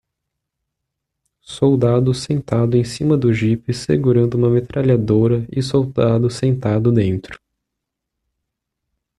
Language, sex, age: Portuguese, male, 19-29